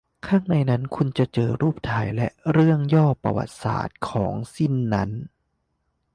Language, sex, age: Thai, male, 19-29